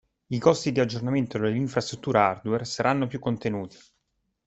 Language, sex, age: Italian, male, 30-39